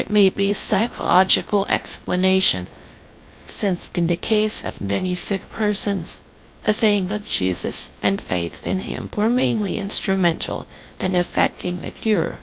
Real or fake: fake